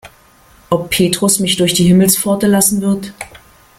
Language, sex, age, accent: German, female, 50-59, Deutschland Deutsch